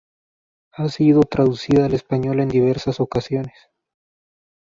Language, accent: Spanish, América central